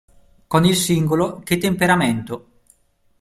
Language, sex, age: Italian, male, 30-39